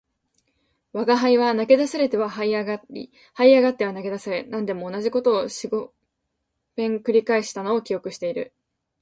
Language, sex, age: Japanese, female, 19-29